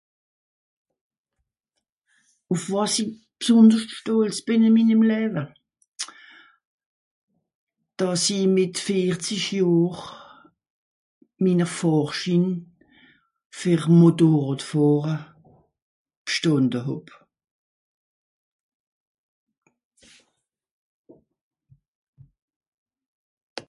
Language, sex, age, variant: Swiss German, female, 60-69, Nordniederàlemmànisch (Rishoffe, Zàwere, Bùsswìller, Hawenau, Brüemt, Stroossbùri, Molse, Dàmbàch, Schlettstàtt, Pfàlzbùri usw.)